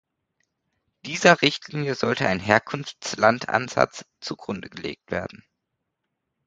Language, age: German, 19-29